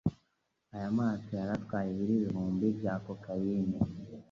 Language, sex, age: Kinyarwanda, male, 19-29